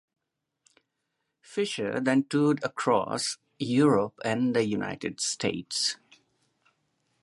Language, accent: English, India and South Asia (India, Pakistan, Sri Lanka)